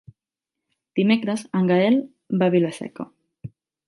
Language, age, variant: Catalan, 19-29, Central